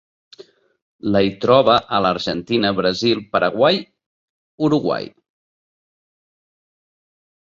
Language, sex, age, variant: Catalan, male, 40-49, Nord-Occidental